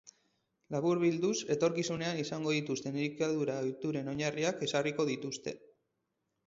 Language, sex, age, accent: Basque, male, 30-39, Mendebalekoa (Araba, Bizkaia, Gipuzkoako mendebaleko herri batzuk)